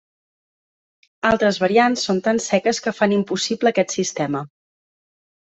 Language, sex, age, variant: Catalan, female, 30-39, Central